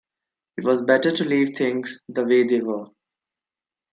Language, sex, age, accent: English, male, 19-29, India and South Asia (India, Pakistan, Sri Lanka)